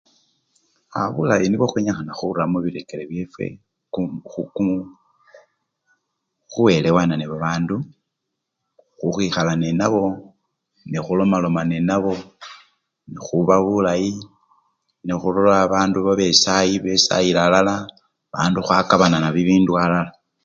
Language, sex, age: Luyia, male, 60-69